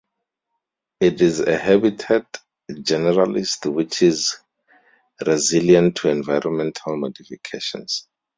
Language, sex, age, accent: English, male, 30-39, Southern African (South Africa, Zimbabwe, Namibia)